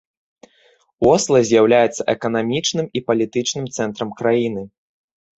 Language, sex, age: Belarusian, male, 19-29